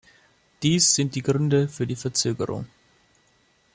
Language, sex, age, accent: German, male, 19-29, Österreichisches Deutsch